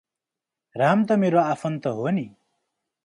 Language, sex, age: Nepali, male, 19-29